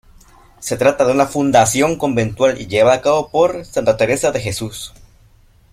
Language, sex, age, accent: Spanish, male, under 19, México